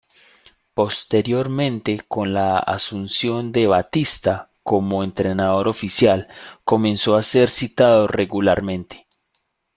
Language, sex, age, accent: Spanish, male, 30-39, Andino-Pacífico: Colombia, Perú, Ecuador, oeste de Bolivia y Venezuela andina